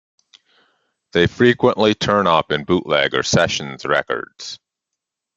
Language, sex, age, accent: English, male, 30-39, Canadian English